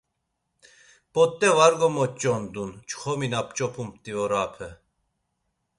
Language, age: Laz, 40-49